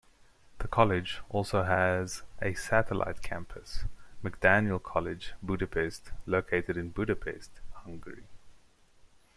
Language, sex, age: English, male, 19-29